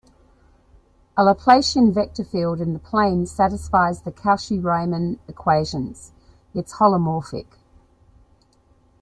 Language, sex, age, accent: English, female, 50-59, Australian English